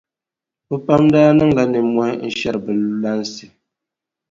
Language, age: Dagbani, 30-39